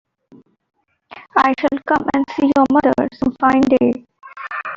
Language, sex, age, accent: English, female, 19-29, India and South Asia (India, Pakistan, Sri Lanka)